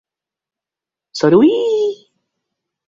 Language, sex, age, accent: English, male, under 19, England English